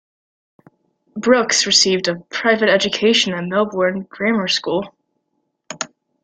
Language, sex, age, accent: English, female, under 19, United States English